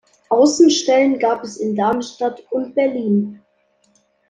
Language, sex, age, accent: German, male, under 19, Deutschland Deutsch